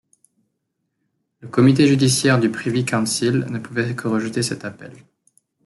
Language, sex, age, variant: French, male, 19-29, Français de métropole